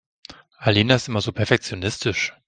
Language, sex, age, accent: German, male, 30-39, Deutschland Deutsch